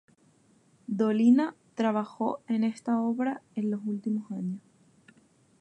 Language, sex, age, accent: Spanish, female, 19-29, España: Islas Canarias